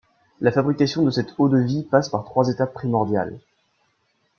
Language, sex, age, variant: French, male, 19-29, Français de métropole